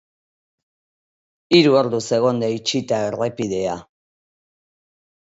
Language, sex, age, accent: Basque, female, 50-59, Mendebalekoa (Araba, Bizkaia, Gipuzkoako mendebaleko herri batzuk)